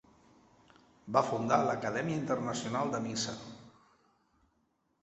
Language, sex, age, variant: Catalan, male, 50-59, Central